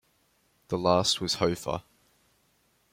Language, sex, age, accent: English, male, 19-29, Australian English